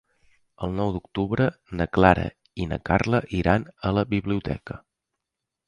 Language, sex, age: Catalan, male, 30-39